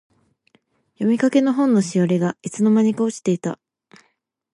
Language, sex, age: Japanese, female, 19-29